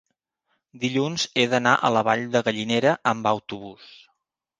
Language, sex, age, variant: Catalan, male, 50-59, Central